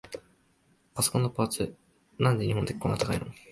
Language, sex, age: Japanese, male, 19-29